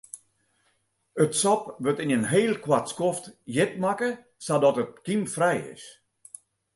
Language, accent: Western Frisian, Klaaifrysk